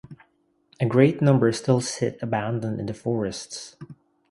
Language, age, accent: English, 30-39, Filipino